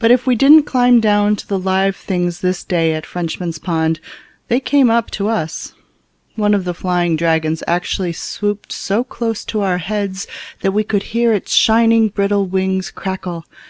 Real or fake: real